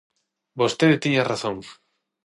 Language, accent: Galician, Central (gheada); Normativo (estándar); Neofalante